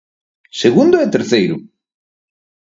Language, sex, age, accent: Galician, male, 40-49, Oriental (común en zona oriental)